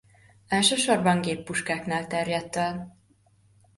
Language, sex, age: Hungarian, female, 19-29